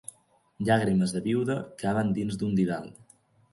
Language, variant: Catalan, Central